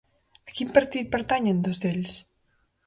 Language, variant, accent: Catalan, Central, central